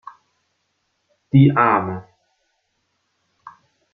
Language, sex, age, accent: German, male, 19-29, Deutschland Deutsch